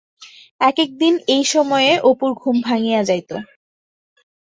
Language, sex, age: Bengali, female, 19-29